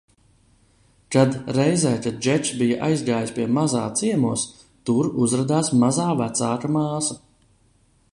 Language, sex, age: Latvian, male, 30-39